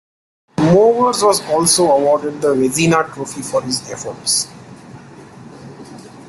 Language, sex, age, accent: English, male, 30-39, India and South Asia (India, Pakistan, Sri Lanka)